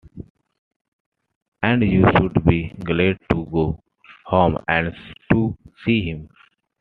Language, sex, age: English, male, 19-29